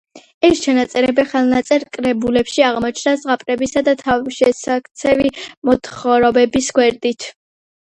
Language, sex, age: Georgian, female, under 19